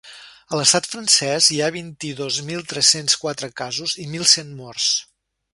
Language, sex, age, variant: Catalan, male, 60-69, Central